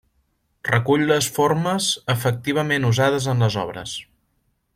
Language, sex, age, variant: Catalan, male, 19-29, Central